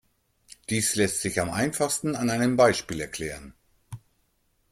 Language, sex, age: German, male, 50-59